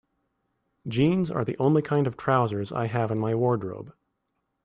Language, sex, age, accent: English, male, 30-39, United States English